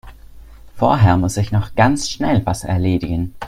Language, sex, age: German, male, 19-29